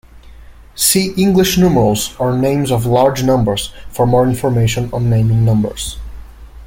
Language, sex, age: English, male, under 19